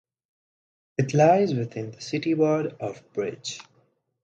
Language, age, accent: English, 19-29, India and South Asia (India, Pakistan, Sri Lanka)